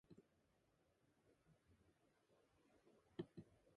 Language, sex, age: English, female, 19-29